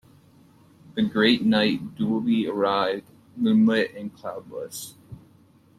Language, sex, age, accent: English, male, 19-29, United States English